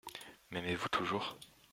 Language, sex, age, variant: French, male, under 19, Français de métropole